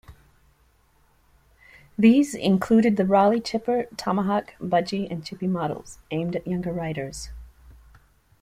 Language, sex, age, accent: English, female, 40-49, United States English